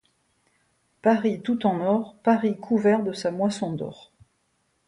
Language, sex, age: French, female, 50-59